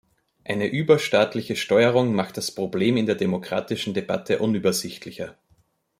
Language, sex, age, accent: German, male, 30-39, Österreichisches Deutsch